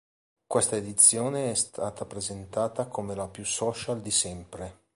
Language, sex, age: Italian, male, 40-49